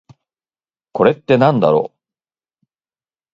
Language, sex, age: Japanese, male, 50-59